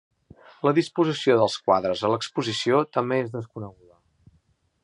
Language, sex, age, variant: Catalan, male, 40-49, Central